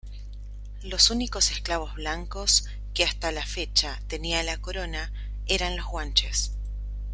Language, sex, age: Spanish, female, 19-29